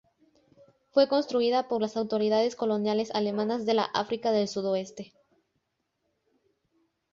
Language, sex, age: Spanish, female, under 19